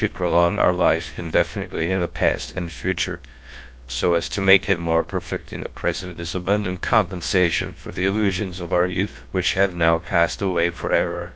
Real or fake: fake